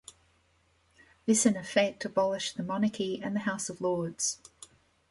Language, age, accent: English, 50-59, Australian English